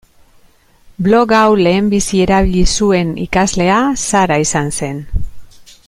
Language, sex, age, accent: Basque, female, 40-49, Mendebalekoa (Araba, Bizkaia, Gipuzkoako mendebaleko herri batzuk)